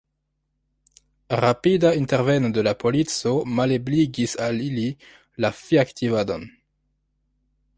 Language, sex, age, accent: Esperanto, male, under 19, Internacia